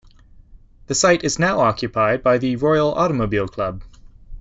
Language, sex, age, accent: English, male, 30-39, Canadian English